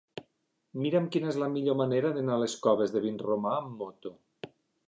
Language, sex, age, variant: Catalan, male, 40-49, Nord-Occidental